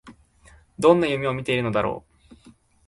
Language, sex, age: Japanese, male, 19-29